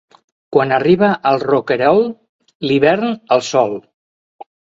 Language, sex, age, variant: Catalan, male, 60-69, Central